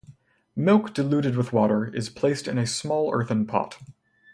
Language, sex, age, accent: English, male, 19-29, United States English